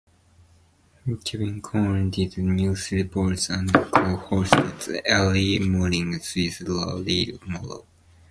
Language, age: English, 19-29